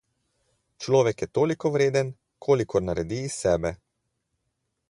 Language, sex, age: Slovenian, male, 40-49